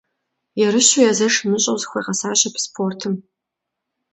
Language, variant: Kabardian, Адыгэбзэ (Къэбэрдей, Кирил, Урысей)